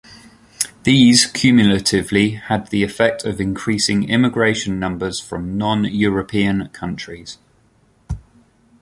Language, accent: English, England English